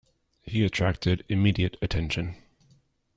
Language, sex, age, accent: English, male, 40-49, United States English